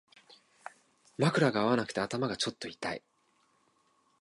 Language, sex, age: Japanese, male, 19-29